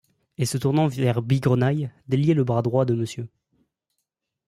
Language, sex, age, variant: French, male, 19-29, Français de métropole